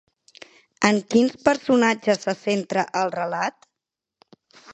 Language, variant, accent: Catalan, Central, central